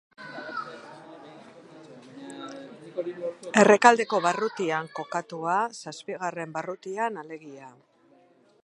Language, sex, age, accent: Basque, female, 50-59, Mendebalekoa (Araba, Bizkaia, Gipuzkoako mendebaleko herri batzuk)